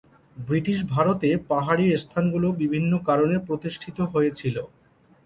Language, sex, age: Bengali, male, 30-39